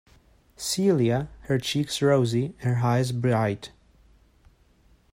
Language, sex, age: English, male, 19-29